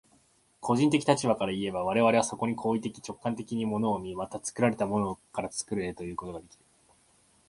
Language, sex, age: Japanese, male, 19-29